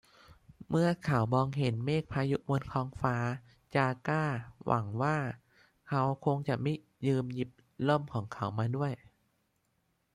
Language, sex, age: Thai, male, under 19